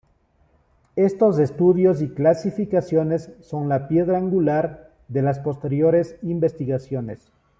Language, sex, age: Spanish, male, 50-59